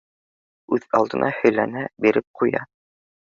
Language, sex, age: Bashkir, male, under 19